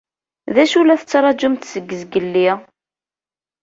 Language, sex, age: Kabyle, female, 30-39